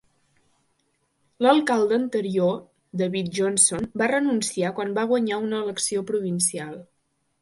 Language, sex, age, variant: Catalan, female, under 19, Central